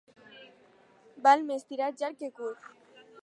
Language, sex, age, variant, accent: Catalan, female, under 19, Alacantí, valencià